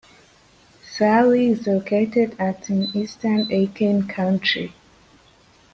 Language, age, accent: English, 19-29, United States English